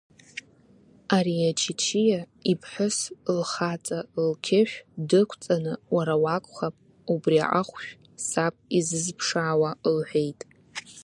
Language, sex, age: Abkhazian, female, under 19